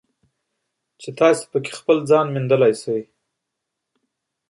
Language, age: Pashto, 40-49